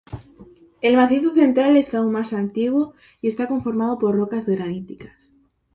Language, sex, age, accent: Spanish, female, under 19, España: Norte peninsular (Asturias, Castilla y León, Cantabria, País Vasco, Navarra, Aragón, La Rioja, Guadalajara, Cuenca)